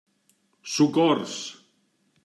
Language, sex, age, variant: Catalan, male, 50-59, Central